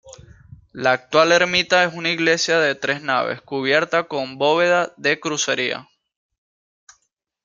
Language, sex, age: Spanish, male, 19-29